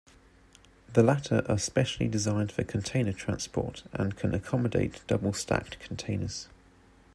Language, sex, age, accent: English, male, 30-39, England English